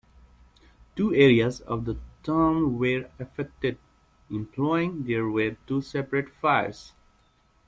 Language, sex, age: English, male, 30-39